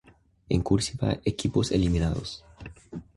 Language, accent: Spanish, Rioplatense: Argentina, Uruguay, este de Bolivia, Paraguay